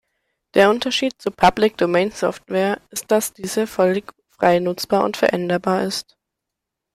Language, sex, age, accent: German, male, under 19, Deutschland Deutsch